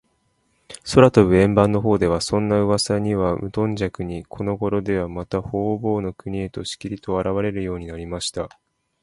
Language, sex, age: Japanese, male, 19-29